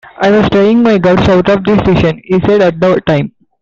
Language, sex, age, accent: English, male, 19-29, India and South Asia (India, Pakistan, Sri Lanka)